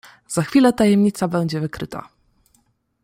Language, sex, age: Polish, female, 19-29